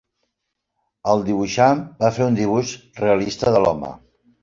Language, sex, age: Catalan, male, 60-69